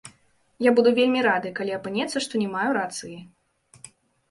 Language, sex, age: Belarusian, female, 19-29